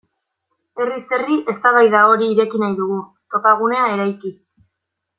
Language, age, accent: Basque, 19-29, Mendebalekoa (Araba, Bizkaia, Gipuzkoako mendebaleko herri batzuk)